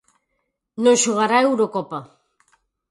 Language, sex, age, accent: Galician, female, 40-49, Atlántico (seseo e gheada)